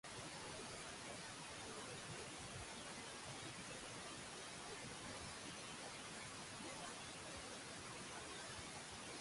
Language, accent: English, England English